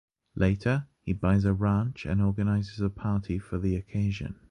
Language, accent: English, England English